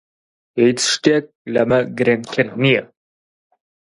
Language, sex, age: Central Kurdish, male, 19-29